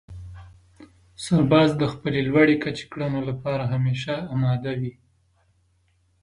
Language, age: Pashto, 19-29